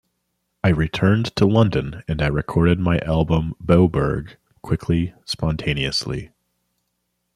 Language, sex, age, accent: English, male, 30-39, United States English